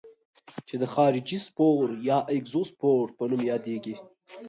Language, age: Pashto, 19-29